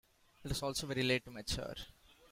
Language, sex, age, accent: English, male, 19-29, India and South Asia (India, Pakistan, Sri Lanka)